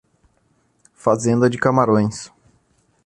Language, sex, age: Portuguese, male, 19-29